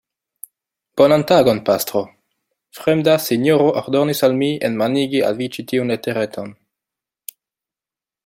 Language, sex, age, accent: Esperanto, male, under 19, Internacia